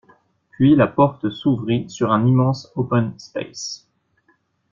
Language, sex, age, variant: French, male, 19-29, Français de métropole